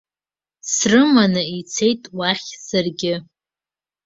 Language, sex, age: Abkhazian, female, under 19